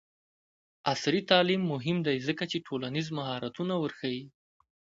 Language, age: Pashto, 30-39